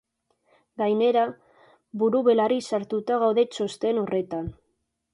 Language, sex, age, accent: Basque, female, 19-29, Erdialdekoa edo Nafarra (Gipuzkoa, Nafarroa)